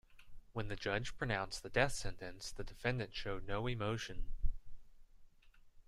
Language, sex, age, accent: English, male, 19-29, United States English